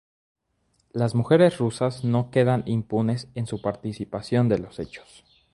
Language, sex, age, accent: Spanish, male, 19-29, México